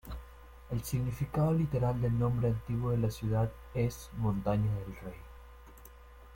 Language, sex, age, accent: Spanish, male, 19-29, Andino-Pacífico: Colombia, Perú, Ecuador, oeste de Bolivia y Venezuela andina